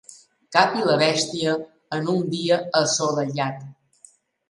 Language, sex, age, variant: Catalan, female, 40-49, Balear